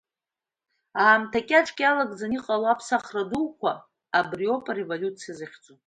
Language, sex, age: Abkhazian, female, 30-39